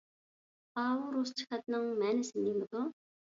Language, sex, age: Uyghur, female, 19-29